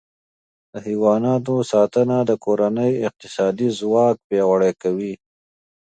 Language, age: Pashto, 30-39